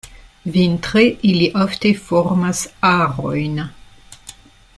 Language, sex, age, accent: Esperanto, female, 60-69, Internacia